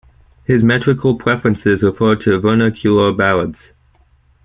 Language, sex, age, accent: English, male, under 19, United States English